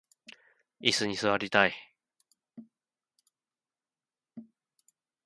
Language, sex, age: Japanese, male, 19-29